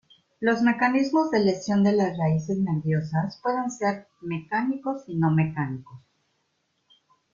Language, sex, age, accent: Spanish, female, 40-49, México